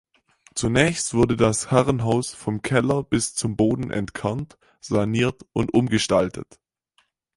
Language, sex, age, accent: German, male, under 19, Deutschland Deutsch